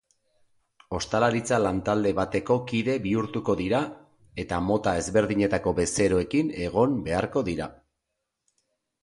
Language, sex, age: Basque, male, 40-49